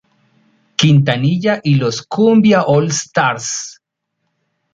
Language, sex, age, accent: Spanish, male, 50-59, Andino-Pacífico: Colombia, Perú, Ecuador, oeste de Bolivia y Venezuela andina